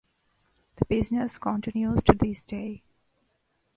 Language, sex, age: English, female, 19-29